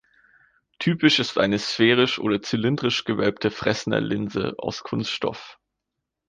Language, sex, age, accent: German, male, 19-29, Deutschland Deutsch